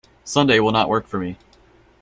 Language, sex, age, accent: English, male, 19-29, United States English